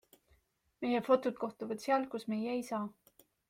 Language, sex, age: Estonian, female, 19-29